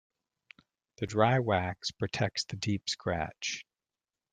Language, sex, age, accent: English, male, 40-49, United States English